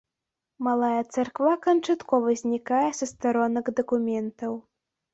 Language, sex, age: Belarusian, female, under 19